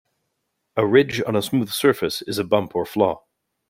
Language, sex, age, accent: English, male, 40-49, Canadian English